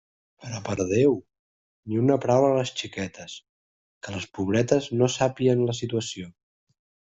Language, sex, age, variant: Catalan, male, 30-39, Central